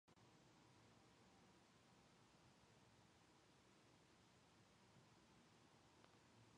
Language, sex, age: English, female, 19-29